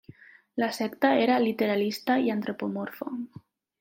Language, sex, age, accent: Catalan, female, 19-29, valencià